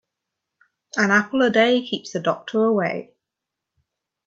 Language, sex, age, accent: English, female, 19-29, Welsh English